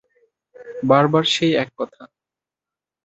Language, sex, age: Bengali, male, 19-29